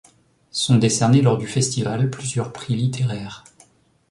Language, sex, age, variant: French, male, 40-49, Français de métropole